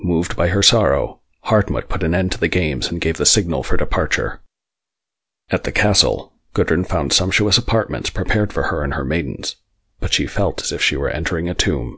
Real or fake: real